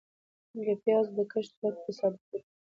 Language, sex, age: Pashto, female, 19-29